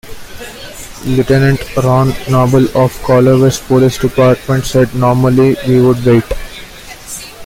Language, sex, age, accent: English, male, 19-29, India and South Asia (India, Pakistan, Sri Lanka)